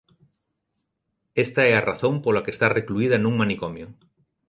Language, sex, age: Galician, male, 40-49